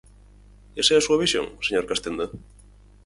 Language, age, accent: Galician, 19-29, Central (gheada)